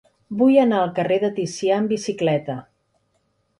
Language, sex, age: Catalan, female, 40-49